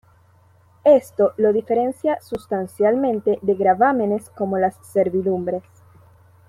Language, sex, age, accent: Spanish, female, 19-29, Caribe: Cuba, Venezuela, Puerto Rico, República Dominicana, Panamá, Colombia caribeña, México caribeño, Costa del golfo de México